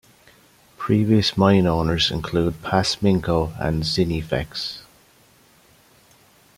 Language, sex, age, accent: English, male, 30-39, Irish English